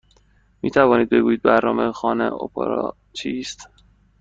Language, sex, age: Persian, male, 19-29